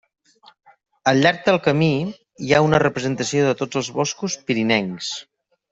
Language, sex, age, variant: Catalan, male, 40-49, Central